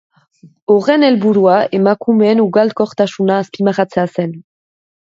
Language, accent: Basque, Nafar-lapurtarra edo Zuberotarra (Lapurdi, Nafarroa Beherea, Zuberoa)